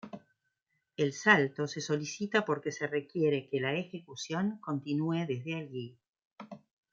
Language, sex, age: Spanish, female, 50-59